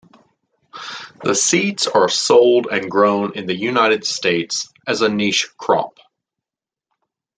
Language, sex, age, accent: English, male, 50-59, United States English